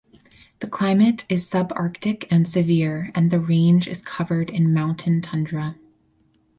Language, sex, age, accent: English, female, 19-29, United States English